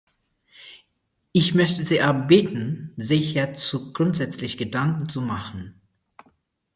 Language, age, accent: German, 19-29, Deutschland Deutsch